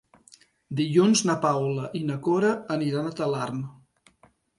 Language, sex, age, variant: Catalan, male, 50-59, Central